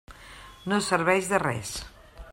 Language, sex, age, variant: Catalan, female, 50-59, Central